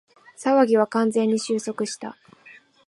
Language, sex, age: Japanese, female, 19-29